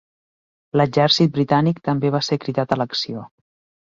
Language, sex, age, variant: Catalan, female, 40-49, Central